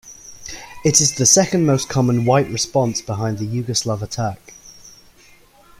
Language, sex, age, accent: English, male, 19-29, England English